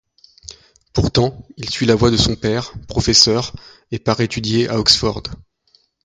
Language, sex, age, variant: French, male, 40-49, Français de métropole